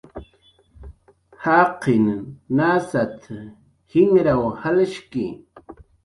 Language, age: Jaqaru, 40-49